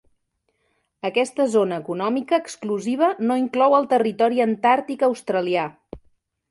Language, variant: Catalan, Central